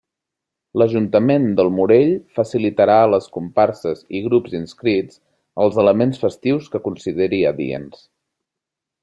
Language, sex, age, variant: Catalan, male, 30-39, Central